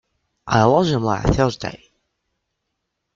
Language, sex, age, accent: English, male, under 19, United States English